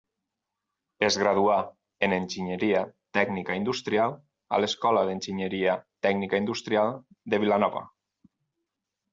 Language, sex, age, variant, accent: Catalan, male, 40-49, Valencià septentrional, valencià